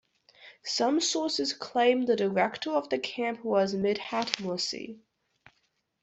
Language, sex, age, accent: English, female, under 19, Canadian English